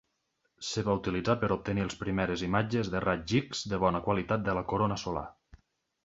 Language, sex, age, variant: Catalan, male, 19-29, Nord-Occidental